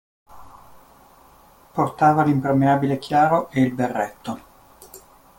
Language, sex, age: Italian, male, 30-39